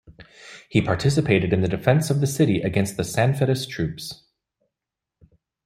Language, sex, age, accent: English, male, 19-29, United States English